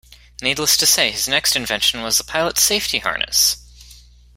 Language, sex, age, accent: English, male, under 19, United States English